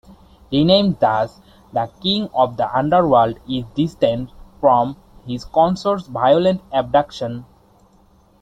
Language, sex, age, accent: English, male, 19-29, India and South Asia (India, Pakistan, Sri Lanka)